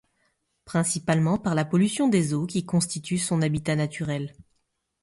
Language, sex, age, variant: French, female, 30-39, Français de métropole